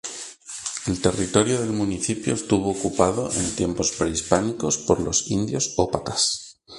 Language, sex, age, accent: Spanish, male, 30-39, España: Sur peninsular (Andalucia, Extremadura, Murcia)